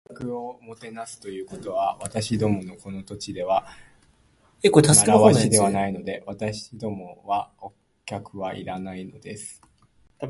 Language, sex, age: Japanese, male, 19-29